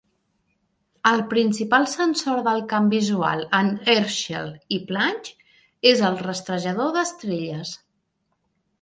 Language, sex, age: Catalan, female, 40-49